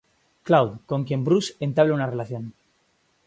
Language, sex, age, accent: Spanish, male, under 19, España: Norte peninsular (Asturias, Castilla y León, Cantabria, País Vasco, Navarra, Aragón, La Rioja, Guadalajara, Cuenca)